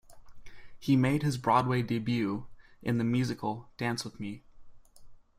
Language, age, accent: English, 19-29, United States English